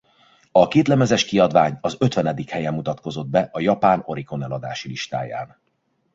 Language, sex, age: Hungarian, male, 40-49